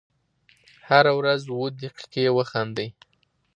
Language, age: Pashto, 30-39